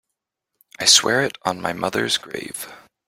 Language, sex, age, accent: English, male, 19-29, United States English